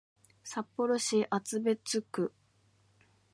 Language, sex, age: Japanese, female, 19-29